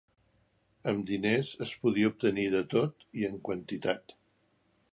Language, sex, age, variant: Catalan, male, 70-79, Central